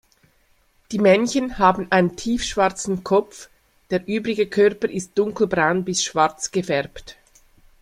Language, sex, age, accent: German, female, 50-59, Schweizerdeutsch